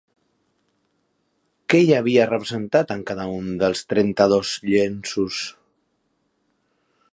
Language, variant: Catalan, Central